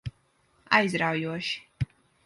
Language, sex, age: Latvian, female, 19-29